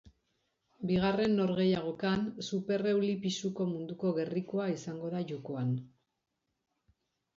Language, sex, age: Basque, female, 50-59